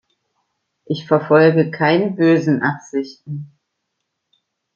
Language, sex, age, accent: German, female, 50-59, Deutschland Deutsch